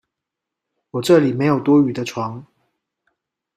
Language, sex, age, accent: Chinese, male, 30-39, 出生地：高雄市